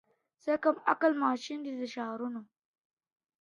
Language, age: Pashto, under 19